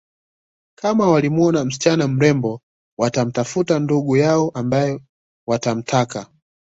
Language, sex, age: Swahili, male, 19-29